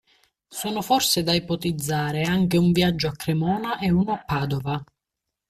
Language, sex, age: Italian, female, 40-49